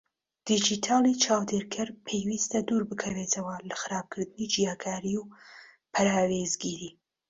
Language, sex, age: Central Kurdish, female, 30-39